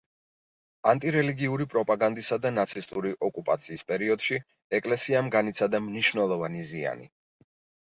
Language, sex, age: Georgian, male, 40-49